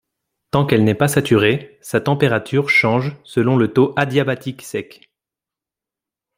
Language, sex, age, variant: French, male, 19-29, Français de métropole